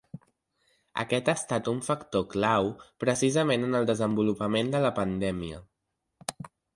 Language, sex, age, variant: Catalan, male, under 19, Central